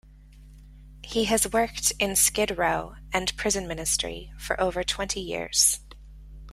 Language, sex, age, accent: English, female, 30-39, United States English